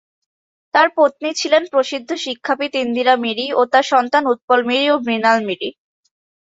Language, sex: Bengali, female